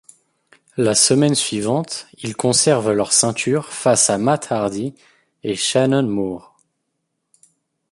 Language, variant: French, Français de métropole